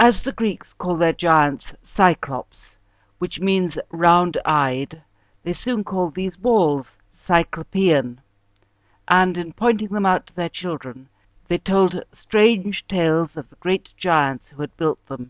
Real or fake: real